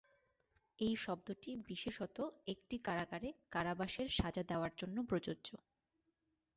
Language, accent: Bengali, প্রমিত বাংলা